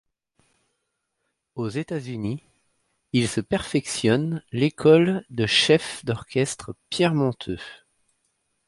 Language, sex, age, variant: French, male, 30-39, Français de métropole